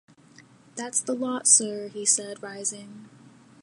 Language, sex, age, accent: English, female, 19-29, United States English